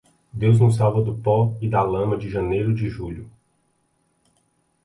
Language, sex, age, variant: Portuguese, male, 30-39, Portuguese (Brasil)